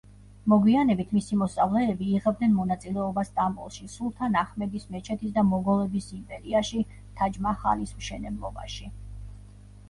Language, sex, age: Georgian, female, 40-49